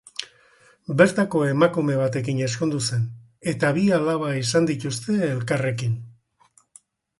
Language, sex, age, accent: Basque, male, 60-69, Mendebalekoa (Araba, Bizkaia, Gipuzkoako mendebaleko herri batzuk)